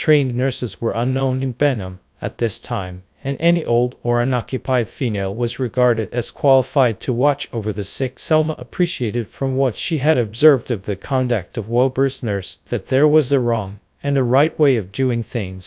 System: TTS, GradTTS